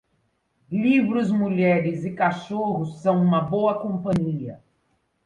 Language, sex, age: Portuguese, female, 50-59